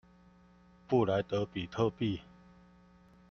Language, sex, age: Chinese, male, 40-49